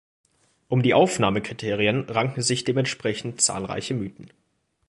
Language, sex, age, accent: German, male, under 19, Deutschland Deutsch